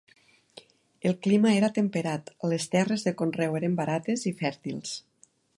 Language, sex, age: Catalan, female, 50-59